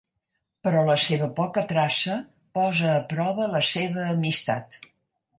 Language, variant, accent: Catalan, Central, central